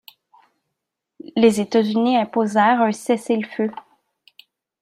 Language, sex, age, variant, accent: French, female, 19-29, Français d'Amérique du Nord, Français du Canada